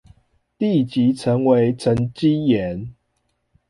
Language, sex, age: Chinese, male, 19-29